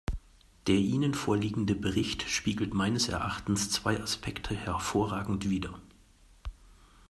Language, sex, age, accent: German, male, 40-49, Deutschland Deutsch